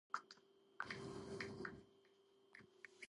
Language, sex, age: Georgian, female, 19-29